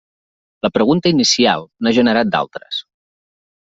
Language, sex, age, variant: Catalan, male, 30-39, Central